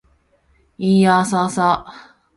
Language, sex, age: Japanese, female, 19-29